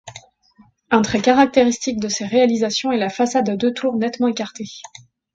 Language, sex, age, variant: French, female, 40-49, Français de métropole